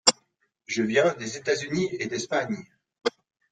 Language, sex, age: French, male, 40-49